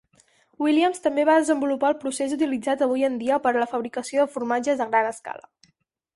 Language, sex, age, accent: Catalan, female, under 19, Girona